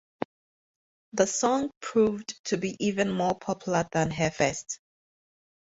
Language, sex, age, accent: English, female, 30-39, United States English